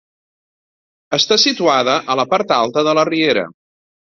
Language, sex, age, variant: Catalan, male, 50-59, Central